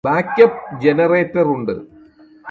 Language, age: Malayalam, 60-69